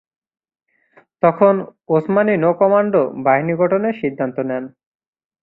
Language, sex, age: Bengali, male, 19-29